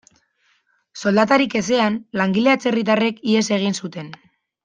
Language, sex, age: Basque, female, 19-29